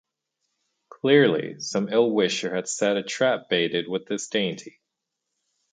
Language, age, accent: English, 30-39, United States English